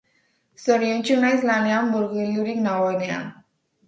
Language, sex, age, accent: Basque, female, under 19, Mendebalekoa (Araba, Bizkaia, Gipuzkoako mendebaleko herri batzuk)